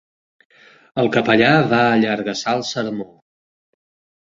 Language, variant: Catalan, Central